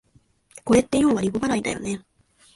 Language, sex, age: Japanese, female, 19-29